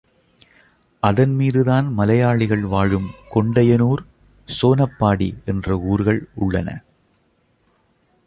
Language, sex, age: Tamil, male, 30-39